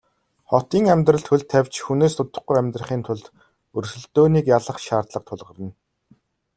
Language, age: Mongolian, 90+